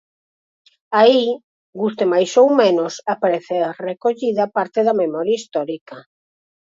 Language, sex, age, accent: Galician, female, 50-59, Normativo (estándar)